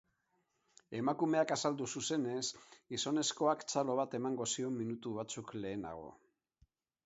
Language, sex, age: Basque, male, 50-59